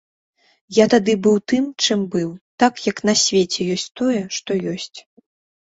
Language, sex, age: Belarusian, female, 19-29